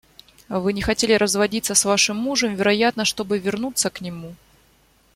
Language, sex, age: Russian, female, 19-29